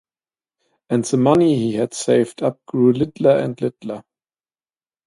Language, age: English, 30-39